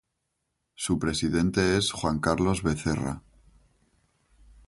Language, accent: Spanish, España: Centro-Sur peninsular (Madrid, Toledo, Castilla-La Mancha)